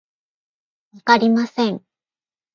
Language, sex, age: Japanese, female, 50-59